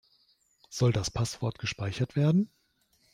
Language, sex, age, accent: German, male, 30-39, Deutschland Deutsch